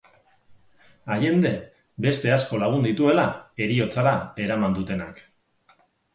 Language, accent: Basque, Mendebalekoa (Araba, Bizkaia, Gipuzkoako mendebaleko herri batzuk)